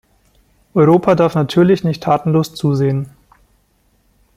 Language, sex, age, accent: German, female, 19-29, Deutschland Deutsch